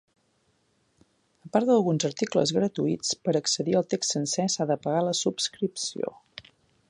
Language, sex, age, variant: Catalan, female, 40-49, Central